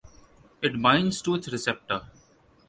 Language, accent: English, India and South Asia (India, Pakistan, Sri Lanka)